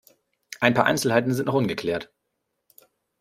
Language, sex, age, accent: German, male, 30-39, Deutschland Deutsch